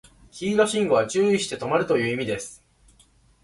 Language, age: Japanese, 19-29